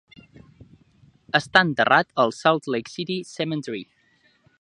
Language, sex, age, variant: Catalan, male, 19-29, Central